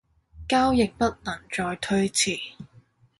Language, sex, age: Cantonese, female, 19-29